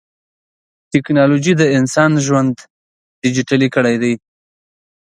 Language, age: Pashto, 30-39